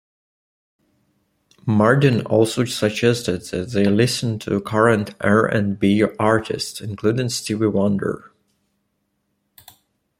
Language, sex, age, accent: English, male, 19-29, United States English